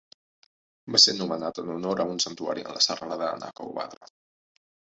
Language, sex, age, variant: Catalan, male, 30-39, Central